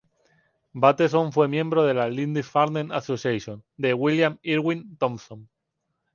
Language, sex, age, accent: Spanish, male, 19-29, España: Islas Canarias